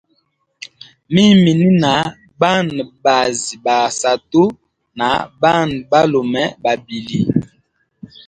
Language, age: Hemba, 30-39